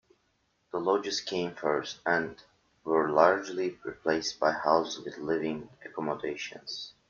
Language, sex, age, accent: English, male, 19-29, United States English